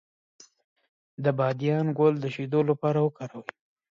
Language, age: Pashto, 19-29